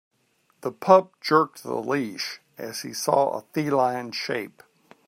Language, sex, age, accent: English, male, 60-69, United States English